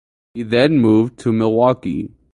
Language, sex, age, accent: English, male, 19-29, United States English